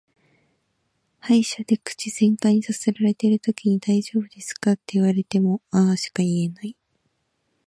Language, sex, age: Japanese, female, 19-29